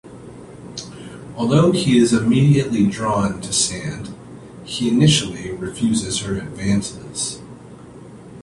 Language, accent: English, United States English